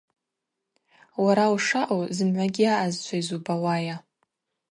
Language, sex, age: Abaza, female, 19-29